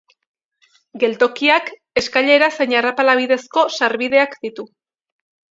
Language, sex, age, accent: Basque, female, 19-29, Erdialdekoa edo Nafarra (Gipuzkoa, Nafarroa)